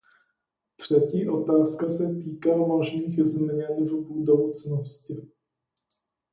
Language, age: Czech, 30-39